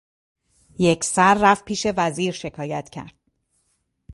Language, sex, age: Persian, female, 40-49